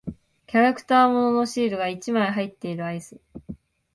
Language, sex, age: Japanese, female, 19-29